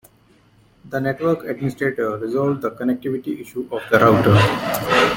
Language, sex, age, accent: English, male, 30-39, India and South Asia (India, Pakistan, Sri Lanka)